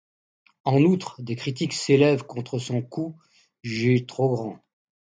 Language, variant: French, Français de métropole